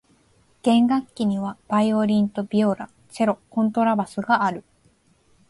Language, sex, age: Japanese, female, 19-29